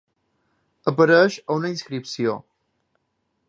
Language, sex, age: Catalan, male, 19-29